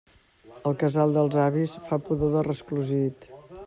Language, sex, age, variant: Catalan, female, 50-59, Central